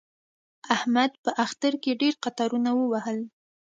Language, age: Pashto, 19-29